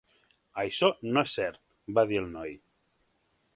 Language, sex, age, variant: Catalan, male, 40-49, Central